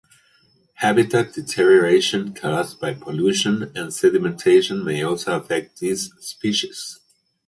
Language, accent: English, United States English